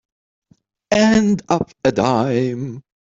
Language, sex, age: English, male, 30-39